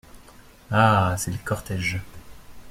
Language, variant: French, Français de métropole